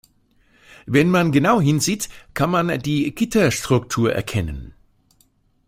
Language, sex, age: German, male, 60-69